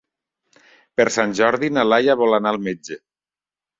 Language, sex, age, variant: Catalan, male, 30-39, Septentrional